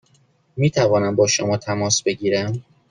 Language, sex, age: Persian, male, 19-29